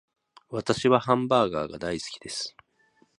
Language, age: Japanese, 50-59